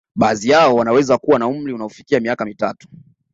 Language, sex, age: Swahili, male, 19-29